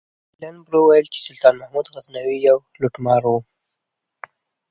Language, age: Pashto, under 19